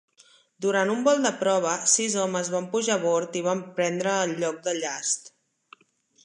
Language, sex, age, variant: Catalan, female, 30-39, Central